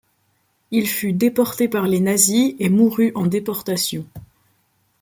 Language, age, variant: French, 19-29, Français de métropole